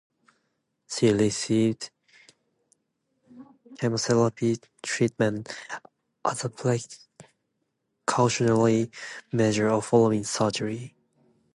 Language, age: English, 19-29